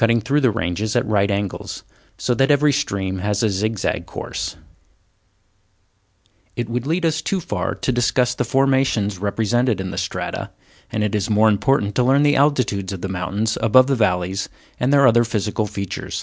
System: none